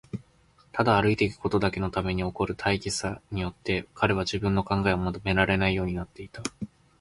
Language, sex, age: Japanese, male, 19-29